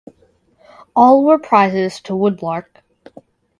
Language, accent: English, United States English